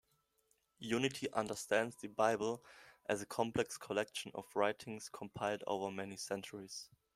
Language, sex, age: English, male, 19-29